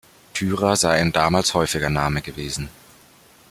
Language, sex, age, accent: German, male, 19-29, Deutschland Deutsch